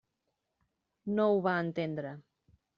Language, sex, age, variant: Catalan, female, 40-49, Central